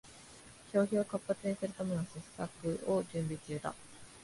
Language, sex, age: Japanese, female, 19-29